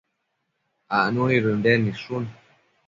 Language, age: Matsés, under 19